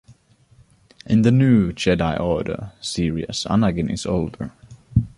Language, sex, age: English, male, 19-29